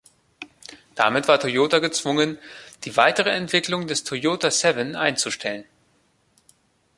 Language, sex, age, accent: German, male, 19-29, Deutschland Deutsch